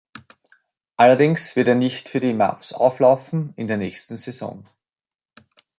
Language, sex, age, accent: German, male, 30-39, Österreichisches Deutsch